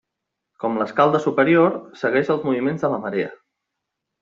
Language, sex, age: Catalan, male, 30-39